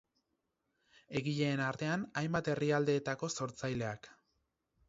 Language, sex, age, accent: Basque, male, 30-39, Mendebalekoa (Araba, Bizkaia, Gipuzkoako mendebaleko herri batzuk)